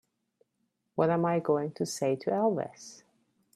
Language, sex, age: English, female, 30-39